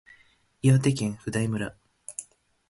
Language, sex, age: Japanese, male, 19-29